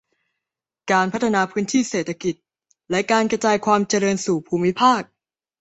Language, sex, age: Thai, female, under 19